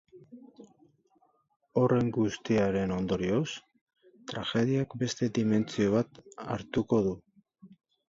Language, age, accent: Basque, 50-59, Mendebalekoa (Araba, Bizkaia, Gipuzkoako mendebaleko herri batzuk)